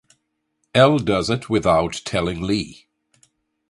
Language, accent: English, Canadian English